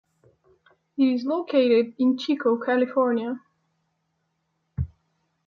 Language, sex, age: English, female, 19-29